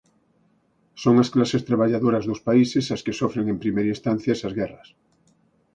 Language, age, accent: Galician, 50-59, Central (gheada)